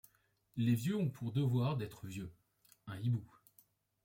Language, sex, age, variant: French, male, 30-39, Français de métropole